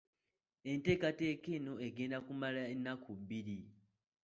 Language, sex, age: Ganda, male, 19-29